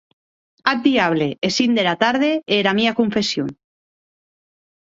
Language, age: Occitan, 50-59